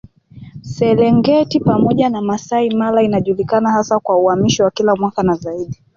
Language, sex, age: Swahili, female, 19-29